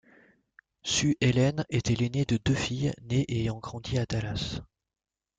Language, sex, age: French, male, 40-49